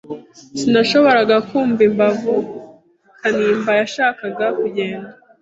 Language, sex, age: Kinyarwanda, female, 19-29